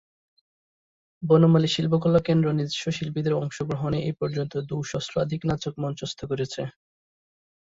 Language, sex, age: Bengali, male, 19-29